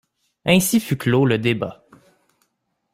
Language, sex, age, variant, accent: French, male, 19-29, Français d'Amérique du Nord, Français du Canada